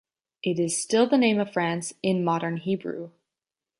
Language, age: English, under 19